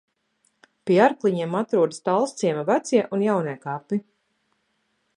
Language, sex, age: Latvian, female, 40-49